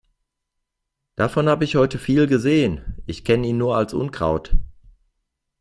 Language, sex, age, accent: German, male, 50-59, Deutschland Deutsch